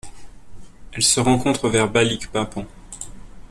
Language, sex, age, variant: French, male, 19-29, Français de métropole